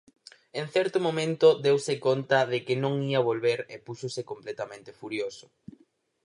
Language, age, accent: Galician, 19-29, Central (gheada)